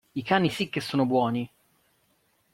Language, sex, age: Italian, male, 30-39